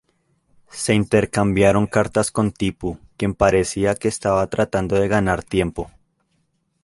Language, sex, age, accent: Spanish, male, 19-29, Andino-Pacífico: Colombia, Perú, Ecuador, oeste de Bolivia y Venezuela andina